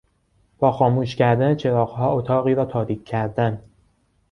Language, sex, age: Persian, male, 19-29